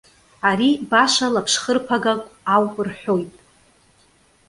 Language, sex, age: Abkhazian, female, 30-39